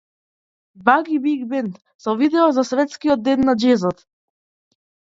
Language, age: Macedonian, 40-49